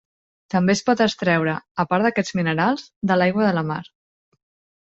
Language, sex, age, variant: Catalan, female, 30-39, Central